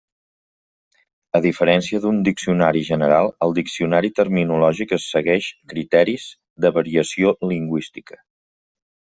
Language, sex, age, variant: Catalan, male, 40-49, Central